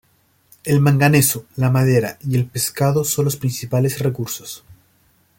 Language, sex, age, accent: Spanish, male, 30-39, Chileno: Chile, Cuyo